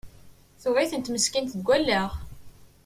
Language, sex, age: Kabyle, female, 19-29